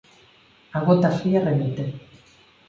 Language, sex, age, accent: Galician, female, 40-49, Normativo (estándar)